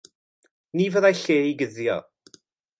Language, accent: Welsh, Y Deyrnas Unedig Cymraeg